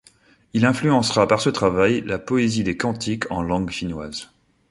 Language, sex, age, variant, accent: French, male, 30-39, Français des départements et régions d'outre-mer, Français de La Réunion